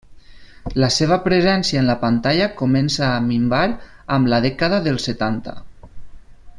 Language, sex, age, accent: Catalan, male, 30-39, valencià